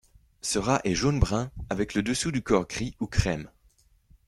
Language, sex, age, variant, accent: French, male, 19-29, Français d'Europe, Français de Belgique